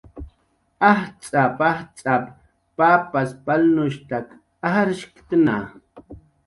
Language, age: Jaqaru, 40-49